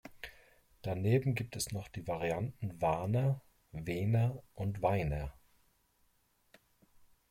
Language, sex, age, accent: German, male, 40-49, Deutschland Deutsch